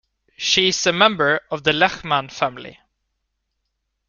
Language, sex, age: English, male, 19-29